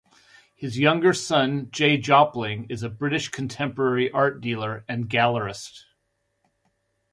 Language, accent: English, United States English